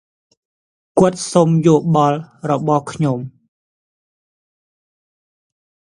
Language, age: Khmer, 19-29